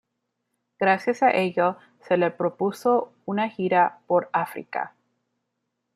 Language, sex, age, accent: Spanish, female, 19-29, México